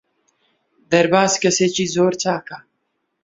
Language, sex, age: Central Kurdish, male, 19-29